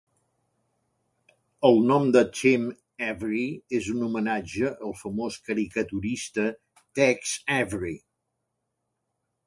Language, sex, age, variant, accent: Catalan, male, 60-69, Central, central